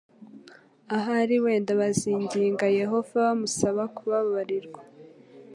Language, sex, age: Kinyarwanda, female, 19-29